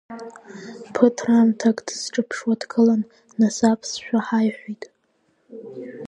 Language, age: Abkhazian, under 19